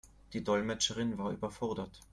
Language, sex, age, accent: German, male, 30-39, Österreichisches Deutsch